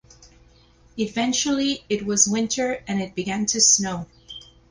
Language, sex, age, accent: English, female, 40-49, United States English